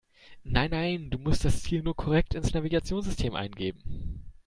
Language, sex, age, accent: German, male, 19-29, Deutschland Deutsch